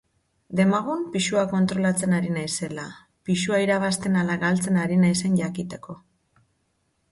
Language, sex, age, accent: Basque, female, 30-39, Mendebalekoa (Araba, Bizkaia, Gipuzkoako mendebaleko herri batzuk)